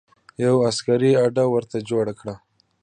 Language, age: Pashto, 19-29